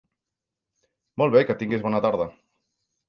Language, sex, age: Catalan, male, 40-49